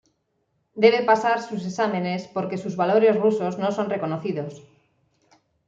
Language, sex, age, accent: Spanish, female, 40-49, España: Norte peninsular (Asturias, Castilla y León, Cantabria, País Vasco, Navarra, Aragón, La Rioja, Guadalajara, Cuenca)